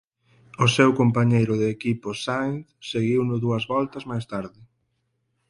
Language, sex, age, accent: Galician, male, 19-29, Atlántico (seseo e gheada)